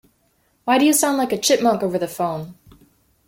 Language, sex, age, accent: English, female, 30-39, United States English